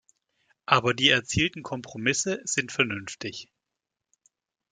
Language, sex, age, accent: German, male, 19-29, Deutschland Deutsch